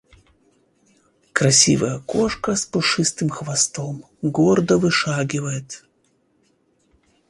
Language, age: Russian, 30-39